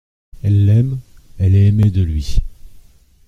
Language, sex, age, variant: French, male, 40-49, Français de métropole